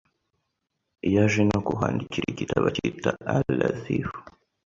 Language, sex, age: Kinyarwanda, male, under 19